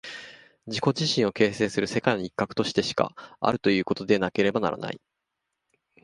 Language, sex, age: Japanese, male, 30-39